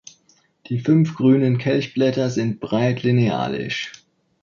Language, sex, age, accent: German, male, 19-29, Deutschland Deutsch